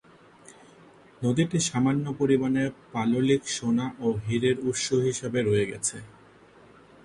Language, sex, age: Bengali, male, 19-29